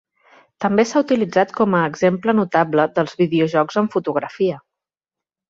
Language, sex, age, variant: Catalan, female, 30-39, Central